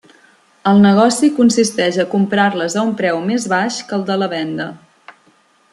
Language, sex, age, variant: Catalan, female, 30-39, Central